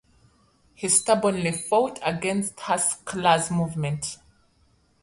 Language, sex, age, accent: English, female, 30-39, Southern African (South Africa, Zimbabwe, Namibia)